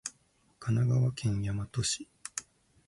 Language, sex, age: Japanese, male, 19-29